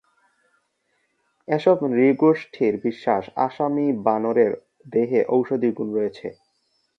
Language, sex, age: Bengali, male, under 19